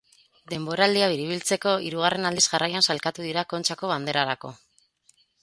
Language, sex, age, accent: Basque, female, 30-39, Mendebalekoa (Araba, Bizkaia, Gipuzkoako mendebaleko herri batzuk)